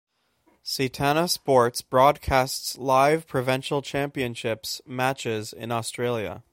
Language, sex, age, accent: English, male, 19-29, Canadian English